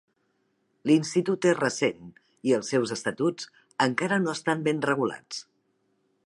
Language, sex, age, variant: Catalan, female, 50-59, Central